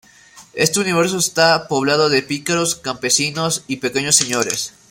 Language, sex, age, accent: Spanish, male, 19-29, Andino-Pacífico: Colombia, Perú, Ecuador, oeste de Bolivia y Venezuela andina